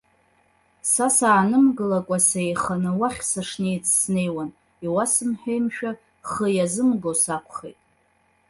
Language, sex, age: Abkhazian, female, 30-39